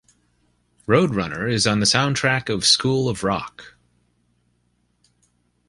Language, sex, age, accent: English, male, 40-49, United States English